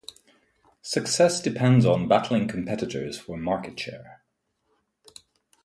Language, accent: English, England English